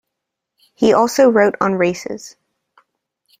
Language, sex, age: English, female, under 19